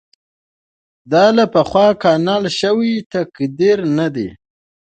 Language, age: Pashto, 30-39